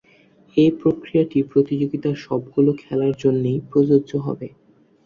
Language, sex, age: Bengali, male, under 19